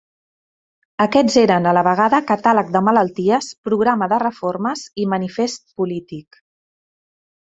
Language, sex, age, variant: Catalan, female, 40-49, Central